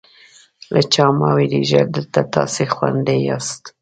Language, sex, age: Pashto, female, 50-59